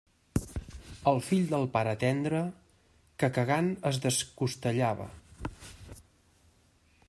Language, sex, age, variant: Catalan, male, 50-59, Central